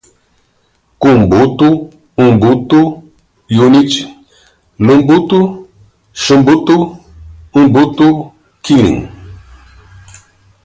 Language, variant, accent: Portuguese, Portuguese (Brasil), Mineiro